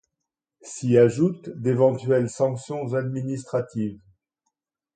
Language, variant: French, Français de métropole